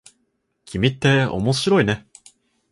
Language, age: Japanese, 19-29